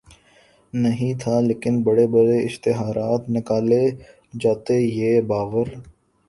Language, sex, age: Urdu, male, 19-29